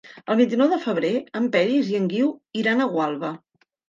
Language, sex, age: Catalan, female, 50-59